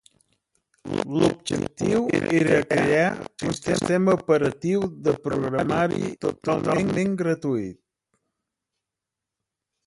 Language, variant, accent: Catalan, Central, central